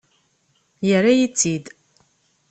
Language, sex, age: Kabyle, female, 30-39